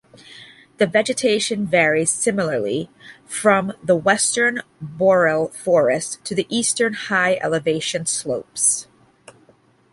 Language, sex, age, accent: English, female, 40-49, United States English